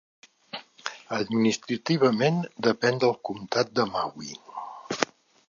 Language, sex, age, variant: Catalan, male, 60-69, Central